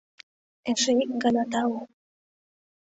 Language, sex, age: Mari, female, 19-29